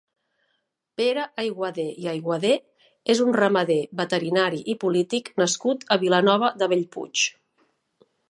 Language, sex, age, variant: Catalan, female, 40-49, Central